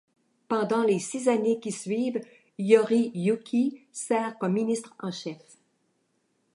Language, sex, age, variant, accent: French, female, 70-79, Français d'Amérique du Nord, Français du Canada